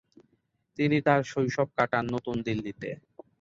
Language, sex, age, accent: Bengali, male, 19-29, Native; শুদ্ধ